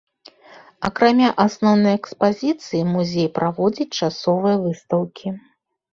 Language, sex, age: Belarusian, female, 50-59